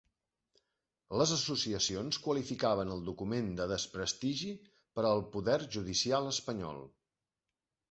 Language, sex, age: Catalan, male, 50-59